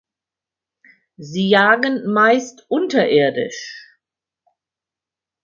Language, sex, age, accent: German, female, 60-69, Deutschland Deutsch